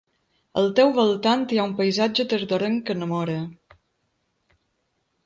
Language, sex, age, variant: Catalan, female, 50-59, Balear